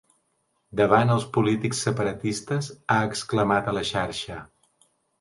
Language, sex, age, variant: Catalan, male, 50-59, Central